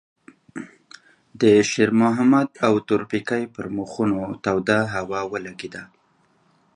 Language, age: Pashto, 30-39